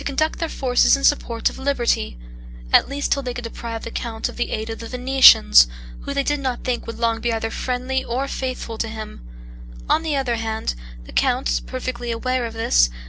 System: none